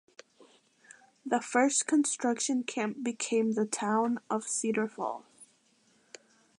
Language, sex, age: English, female, under 19